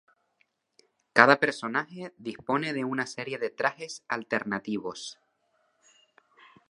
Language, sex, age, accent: Spanish, male, 19-29, España: Islas Canarias